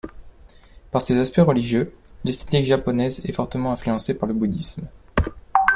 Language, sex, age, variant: French, male, 19-29, Français de métropole